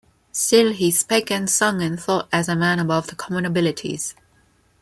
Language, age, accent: English, 19-29, Filipino